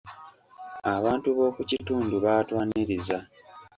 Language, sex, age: Ganda, male, 19-29